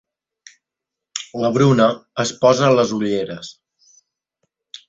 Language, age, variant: Catalan, 19-29, Balear